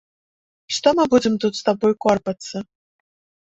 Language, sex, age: Belarusian, female, 30-39